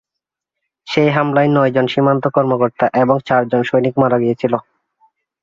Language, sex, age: Bengali, male, 19-29